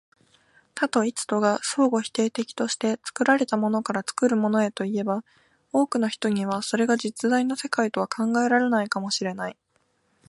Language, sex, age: Japanese, female, 19-29